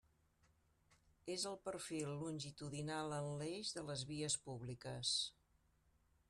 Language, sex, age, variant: Catalan, female, 60-69, Central